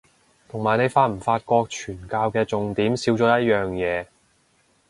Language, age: Cantonese, 19-29